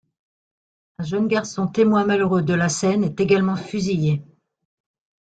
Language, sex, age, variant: French, female, 50-59, Français de métropole